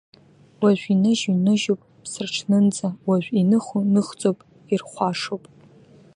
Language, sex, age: Abkhazian, female, under 19